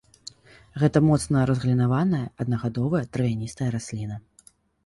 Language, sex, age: Belarusian, female, 19-29